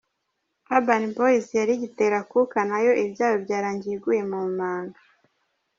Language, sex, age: Kinyarwanda, male, 30-39